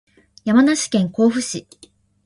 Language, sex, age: Japanese, female, 19-29